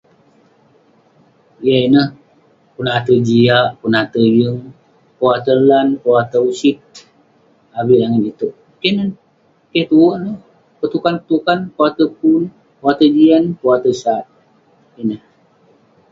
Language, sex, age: Western Penan, male, 19-29